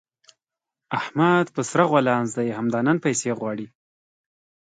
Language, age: Pashto, 19-29